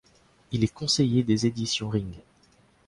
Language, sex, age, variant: French, male, under 19, Français de métropole